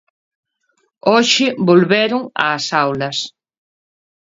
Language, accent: Galician, Normativo (estándar)